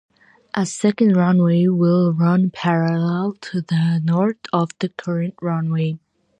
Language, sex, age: English, female, under 19